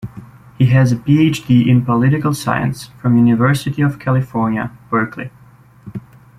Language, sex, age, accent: English, male, 19-29, United States English